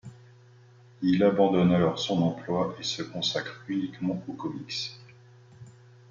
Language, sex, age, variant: French, male, 40-49, Français de métropole